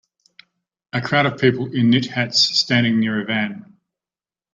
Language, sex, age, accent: English, male, 40-49, Australian English